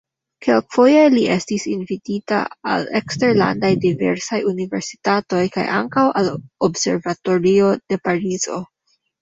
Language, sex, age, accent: Esperanto, female, 19-29, Internacia